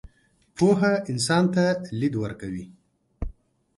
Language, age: Pashto, 30-39